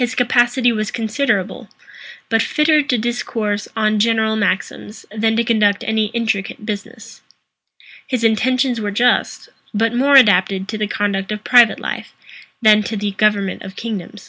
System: none